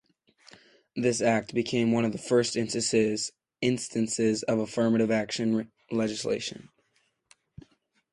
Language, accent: English, United States English